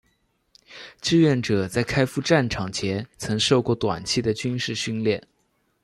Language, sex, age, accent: Chinese, male, under 19, 出生地：湖南省